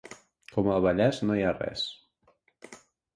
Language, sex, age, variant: Catalan, male, 30-39, Central